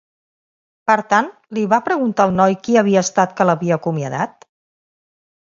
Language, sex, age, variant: Catalan, female, 40-49, Central